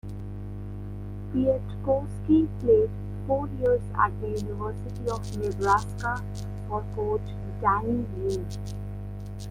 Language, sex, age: English, female, 19-29